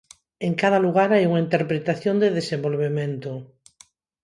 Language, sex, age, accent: Galician, female, 50-59, Neofalante